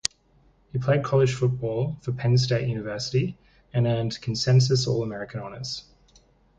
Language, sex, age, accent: English, male, 19-29, Australian English